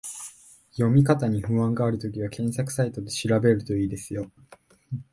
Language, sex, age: Japanese, male, 19-29